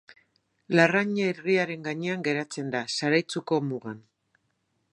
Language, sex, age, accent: Basque, female, 60-69, Mendebalekoa (Araba, Bizkaia, Gipuzkoako mendebaleko herri batzuk)